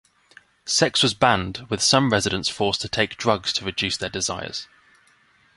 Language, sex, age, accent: English, male, 19-29, England English